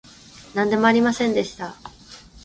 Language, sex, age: Japanese, female, 19-29